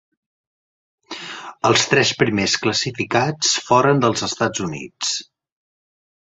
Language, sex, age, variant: Catalan, male, 19-29, Central